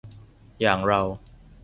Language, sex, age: Thai, male, under 19